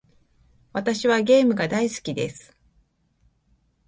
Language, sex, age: Japanese, female, 50-59